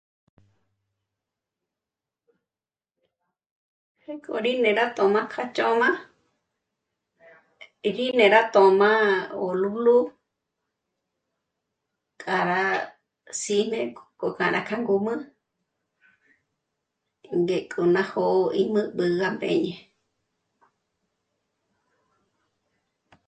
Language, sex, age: Michoacán Mazahua, female, 60-69